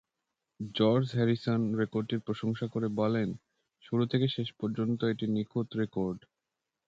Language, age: Bengali, 19-29